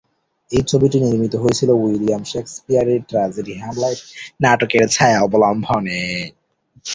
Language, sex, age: Bengali, male, under 19